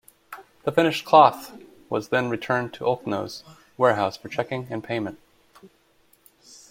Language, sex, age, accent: English, male, 30-39, United States English